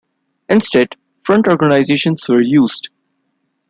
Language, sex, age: English, male, 19-29